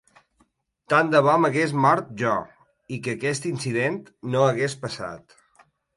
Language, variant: Catalan, Balear